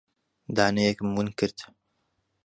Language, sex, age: Central Kurdish, male, 30-39